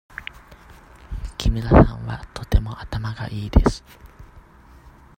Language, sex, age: Japanese, male, 19-29